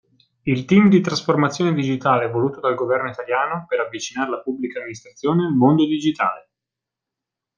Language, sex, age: Italian, male, 19-29